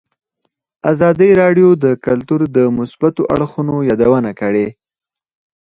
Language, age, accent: Pashto, 30-39, پکتیا ولایت، احمدزی